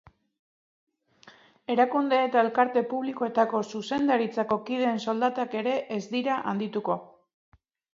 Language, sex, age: Basque, female, 40-49